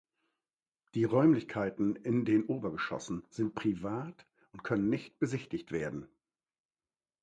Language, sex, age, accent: German, male, 50-59, Deutschland Deutsch